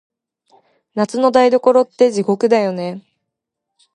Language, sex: Japanese, female